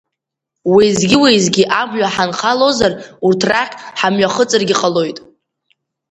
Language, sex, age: Abkhazian, female, under 19